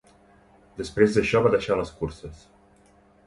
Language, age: Catalan, 30-39